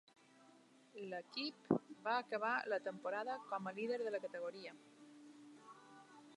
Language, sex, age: Catalan, female, 50-59